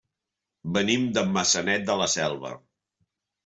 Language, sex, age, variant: Catalan, male, 50-59, Central